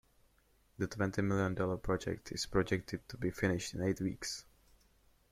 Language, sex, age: English, male, 19-29